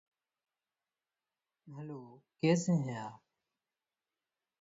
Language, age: English, 19-29